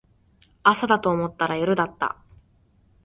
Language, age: Japanese, 19-29